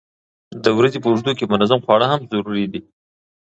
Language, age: Pashto, 40-49